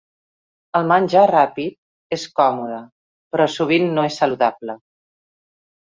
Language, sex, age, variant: Catalan, female, 40-49, Central